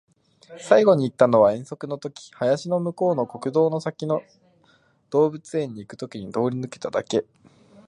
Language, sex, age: Japanese, male, 19-29